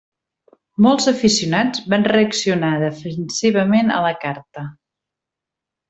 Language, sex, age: Catalan, female, 50-59